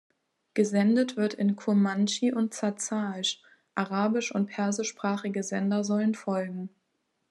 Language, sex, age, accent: German, female, 19-29, Deutschland Deutsch